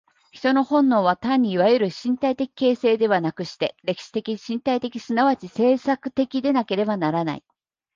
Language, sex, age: Japanese, female, 40-49